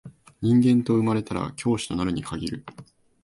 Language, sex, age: Japanese, male, 19-29